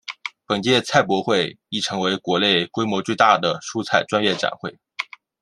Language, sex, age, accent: Chinese, male, 19-29, 出生地：江苏省